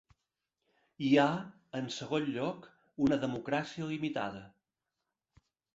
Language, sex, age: Catalan, male, 50-59